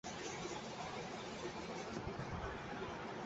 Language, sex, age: Bengali, female, 19-29